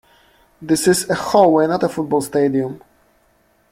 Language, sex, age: English, male, 30-39